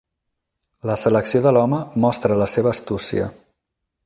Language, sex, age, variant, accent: Catalan, male, 30-39, Central, central